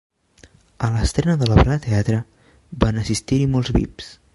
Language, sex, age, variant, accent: Catalan, male, under 19, Central, central